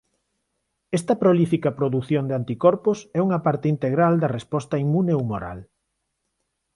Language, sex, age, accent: Galician, male, 50-59, Neofalante